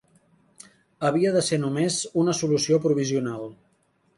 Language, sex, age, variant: Catalan, male, 50-59, Central